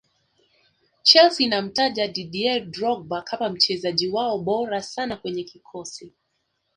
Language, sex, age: Swahili, female, 19-29